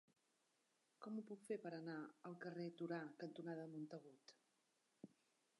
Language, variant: Catalan, Central